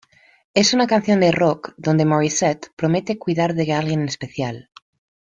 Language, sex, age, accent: Spanish, female, 30-39, España: Centro-Sur peninsular (Madrid, Toledo, Castilla-La Mancha)